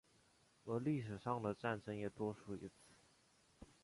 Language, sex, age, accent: Chinese, male, 19-29, 出生地：江西省